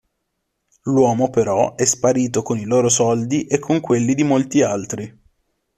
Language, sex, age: Italian, male, 19-29